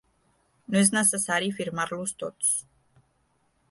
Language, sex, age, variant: Catalan, female, 19-29, Central